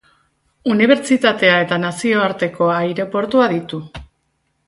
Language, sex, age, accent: Basque, female, 50-59, Mendebalekoa (Araba, Bizkaia, Gipuzkoako mendebaleko herri batzuk)